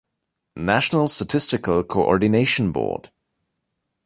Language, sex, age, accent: German, male, 19-29, Deutschland Deutsch